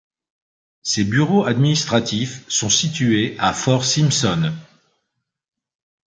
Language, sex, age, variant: French, male, 50-59, Français de métropole